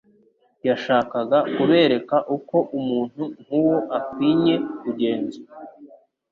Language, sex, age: Kinyarwanda, male, 19-29